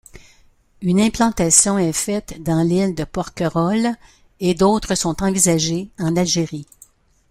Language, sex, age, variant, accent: French, female, 70-79, Français d'Amérique du Nord, Français du Canada